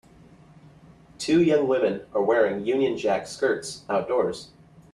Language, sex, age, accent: English, male, 30-39, United States English